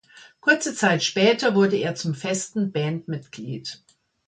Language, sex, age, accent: German, female, 50-59, Deutschland Deutsch